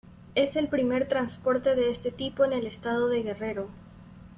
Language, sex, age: Spanish, female, 19-29